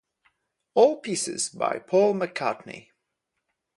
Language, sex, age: English, male, 30-39